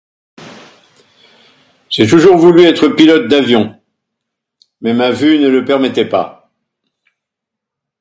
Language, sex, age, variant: French, male, 70-79, Français de métropole